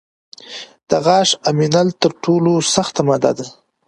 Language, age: Pashto, 19-29